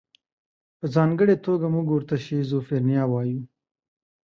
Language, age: Pashto, 30-39